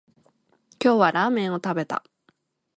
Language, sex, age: Japanese, female, 19-29